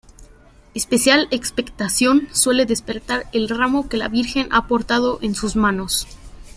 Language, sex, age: Spanish, male, 19-29